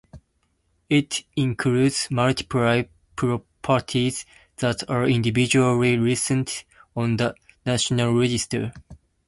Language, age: English, 19-29